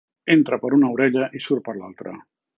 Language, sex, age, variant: Catalan, male, 60-69, Central